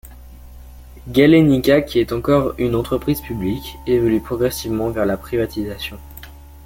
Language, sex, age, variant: French, male, under 19, Français de métropole